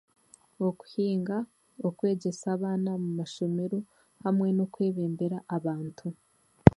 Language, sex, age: Chiga, female, 19-29